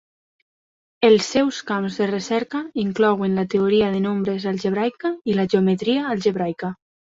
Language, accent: Catalan, valencià